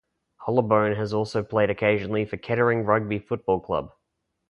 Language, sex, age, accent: English, male, 19-29, Australian English